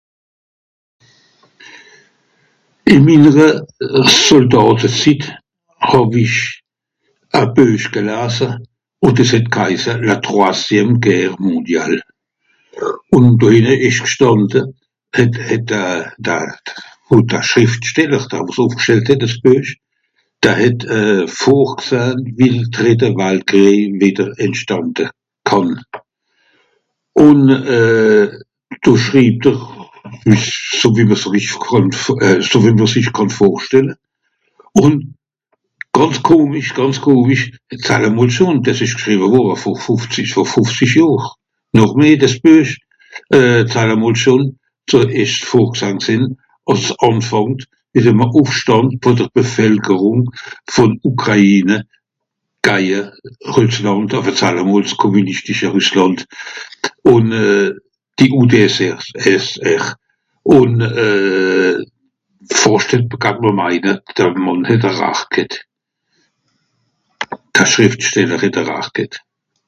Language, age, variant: Swiss German, 70-79, Nordniederàlemmànisch (Rishoffe, Zàwere, Bùsswìller, Hawenau, Brüemt, Stroossbùri, Molse, Dàmbàch, Schlettstàtt, Pfàlzbùri usw.)